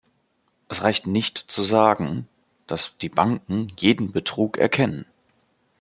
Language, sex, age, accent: German, male, 19-29, Deutschland Deutsch